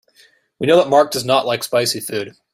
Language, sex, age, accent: English, male, 19-29, United States English